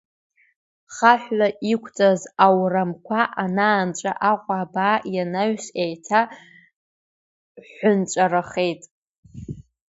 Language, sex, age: Abkhazian, female, under 19